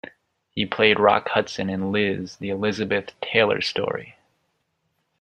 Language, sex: English, male